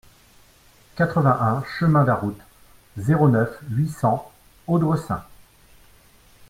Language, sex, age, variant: French, male, 40-49, Français de métropole